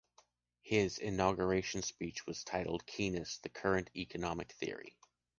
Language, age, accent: English, 30-39, Canadian English